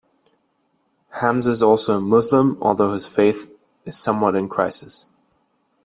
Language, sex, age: English, male, 19-29